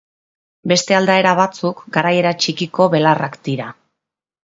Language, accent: Basque, Mendebalekoa (Araba, Bizkaia, Gipuzkoako mendebaleko herri batzuk)